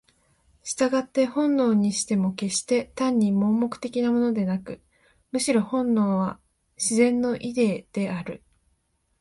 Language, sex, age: Japanese, female, 19-29